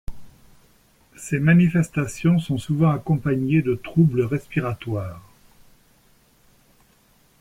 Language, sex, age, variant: French, male, 60-69, Français de métropole